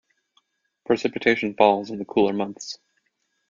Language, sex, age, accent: English, male, 30-39, United States English